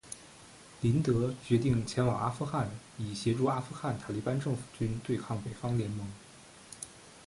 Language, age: Chinese, 30-39